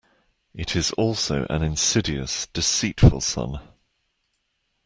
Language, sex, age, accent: English, male, 60-69, England English